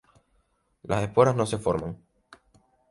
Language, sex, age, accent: Spanish, male, 19-29, España: Islas Canarias